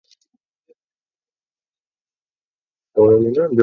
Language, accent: English, India and South Asia (India, Pakistan, Sri Lanka)